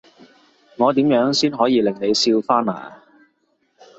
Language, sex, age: Cantonese, male, 19-29